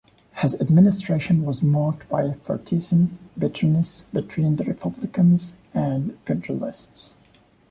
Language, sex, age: English, male, 19-29